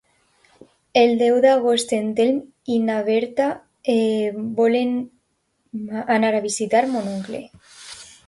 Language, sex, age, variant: Catalan, female, under 19, Alacantí